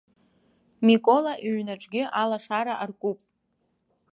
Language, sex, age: Abkhazian, female, under 19